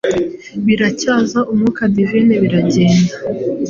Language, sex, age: Kinyarwanda, female, 19-29